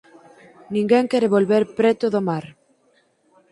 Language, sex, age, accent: Galician, female, 19-29, Normativo (estándar)